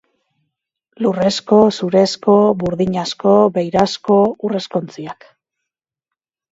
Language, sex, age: Basque, female, 40-49